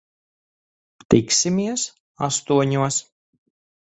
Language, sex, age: Latvian, male, 40-49